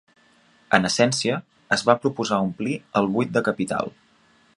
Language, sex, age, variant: Catalan, male, 19-29, Central